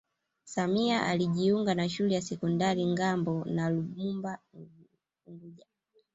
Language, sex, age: Swahili, female, 19-29